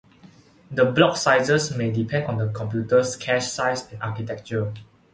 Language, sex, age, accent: English, male, 19-29, Malaysian English